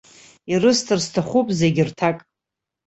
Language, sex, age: Abkhazian, female, 40-49